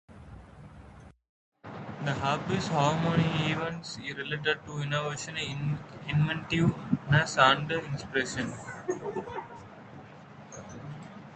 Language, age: English, 19-29